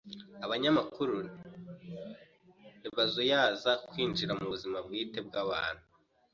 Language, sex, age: Kinyarwanda, male, 19-29